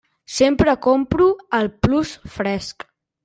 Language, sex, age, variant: Catalan, male, under 19, Central